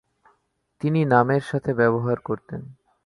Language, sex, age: Bengali, male, 19-29